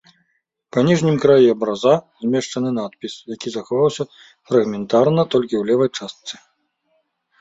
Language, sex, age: Belarusian, male, 30-39